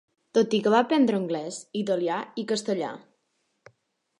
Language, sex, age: Catalan, female, under 19